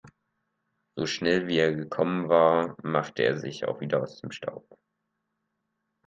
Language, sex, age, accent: German, male, under 19, Deutschland Deutsch